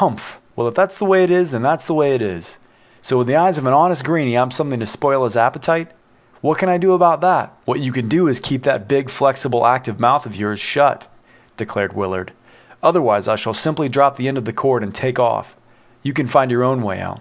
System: none